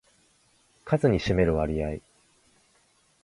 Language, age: Japanese, 19-29